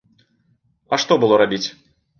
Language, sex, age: Belarusian, male, 30-39